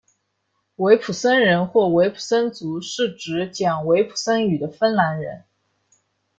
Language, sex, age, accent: Chinese, female, 19-29, 出生地：上海市